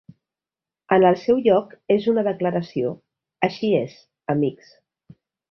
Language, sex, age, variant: Catalan, female, 40-49, Nord-Occidental